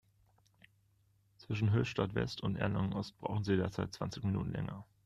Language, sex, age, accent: German, male, 19-29, Deutschland Deutsch